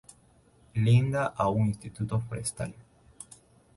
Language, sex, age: Spanish, male, 19-29